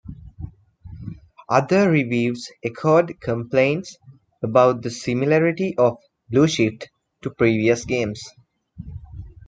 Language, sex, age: English, male, 19-29